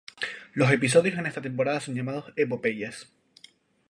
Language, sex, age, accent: Spanish, male, 19-29, España: Islas Canarias